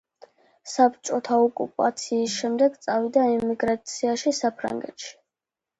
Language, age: Georgian, under 19